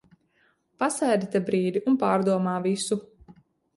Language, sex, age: Latvian, female, 19-29